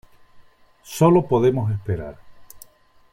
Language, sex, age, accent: Spanish, male, 60-69, España: Islas Canarias